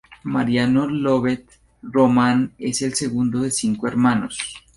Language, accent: Spanish, Andino-Pacífico: Colombia, Perú, Ecuador, oeste de Bolivia y Venezuela andina